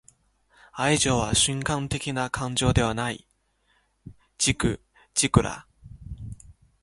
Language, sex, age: Japanese, male, 19-29